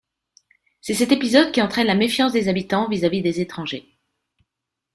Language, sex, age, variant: French, female, 50-59, Français de métropole